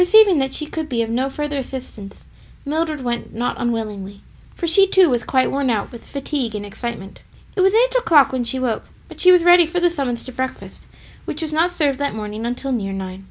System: none